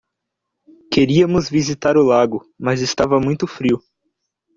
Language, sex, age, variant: Portuguese, male, 19-29, Portuguese (Brasil)